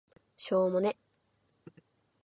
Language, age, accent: Japanese, 19-29, 標準語